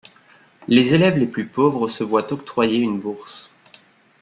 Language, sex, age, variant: French, male, 30-39, Français de métropole